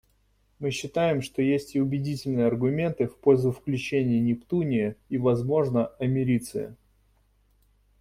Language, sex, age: Russian, male, 30-39